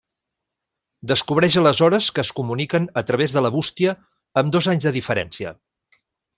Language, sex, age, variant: Catalan, male, 40-49, Central